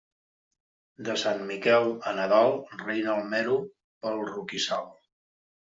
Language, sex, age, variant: Catalan, male, 50-59, Nord-Occidental